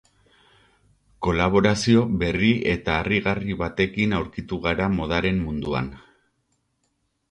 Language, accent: Basque, Erdialdekoa edo Nafarra (Gipuzkoa, Nafarroa)